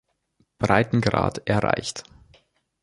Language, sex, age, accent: German, male, under 19, Deutschland Deutsch